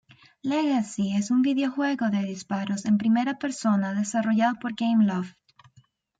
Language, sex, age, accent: Spanish, female, 19-29, Caribe: Cuba, Venezuela, Puerto Rico, República Dominicana, Panamá, Colombia caribeña, México caribeño, Costa del golfo de México